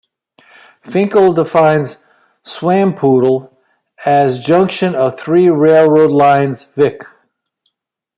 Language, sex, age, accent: English, male, 70-79, United States English